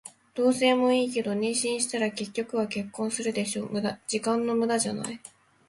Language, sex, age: Japanese, female, 19-29